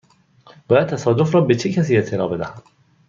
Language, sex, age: Persian, male, 30-39